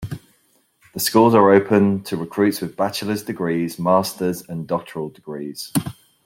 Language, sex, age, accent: English, male, 40-49, England English